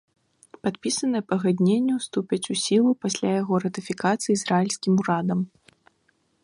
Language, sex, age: Belarusian, female, 19-29